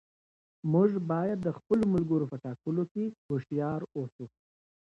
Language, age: Pashto, 19-29